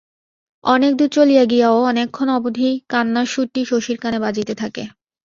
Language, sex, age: Bengali, female, 19-29